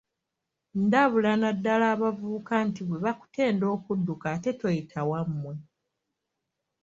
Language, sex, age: Ganda, female, 19-29